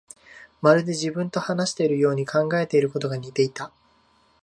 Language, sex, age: Japanese, male, 19-29